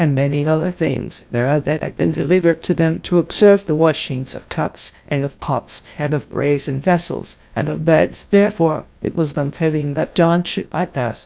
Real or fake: fake